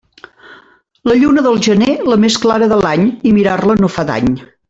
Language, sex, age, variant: Catalan, female, 50-59, Central